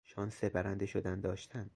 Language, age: Persian, 19-29